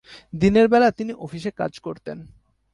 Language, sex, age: Bengali, male, 19-29